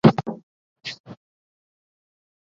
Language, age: Georgian, 19-29